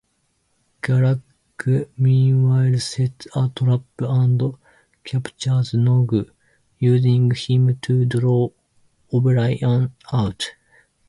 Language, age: English, 19-29